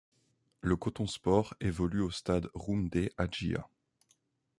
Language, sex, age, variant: French, male, 19-29, Français de métropole